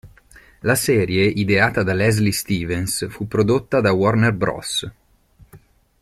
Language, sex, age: Italian, male, 30-39